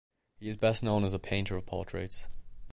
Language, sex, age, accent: English, male, under 19, England English